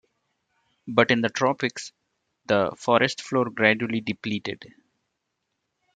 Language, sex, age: English, male, 40-49